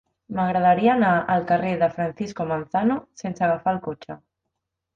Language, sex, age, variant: Catalan, female, 30-39, Central